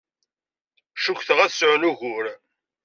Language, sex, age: Kabyle, male, 40-49